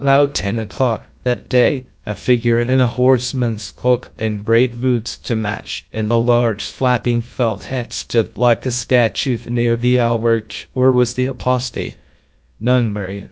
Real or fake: fake